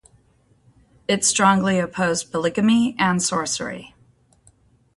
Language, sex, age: English, female, 50-59